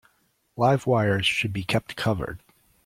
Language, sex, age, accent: English, male, 40-49, United States English